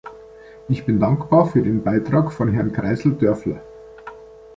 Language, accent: German, Deutschland Deutsch